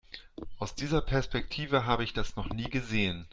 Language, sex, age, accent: German, male, 40-49, Deutschland Deutsch